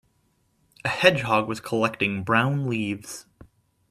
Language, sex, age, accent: English, male, 19-29, United States English